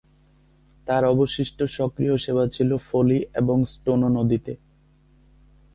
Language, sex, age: Bengali, male, 19-29